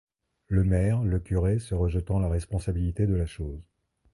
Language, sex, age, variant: French, male, 50-59, Français de métropole